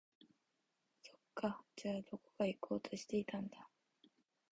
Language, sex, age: Japanese, female, 19-29